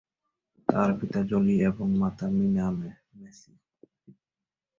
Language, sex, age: Bengali, male, 19-29